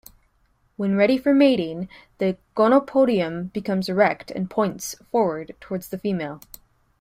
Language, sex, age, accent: English, female, 19-29, United States English